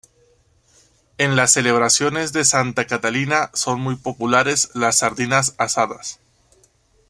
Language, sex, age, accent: Spanish, male, 19-29, Andino-Pacífico: Colombia, Perú, Ecuador, oeste de Bolivia y Venezuela andina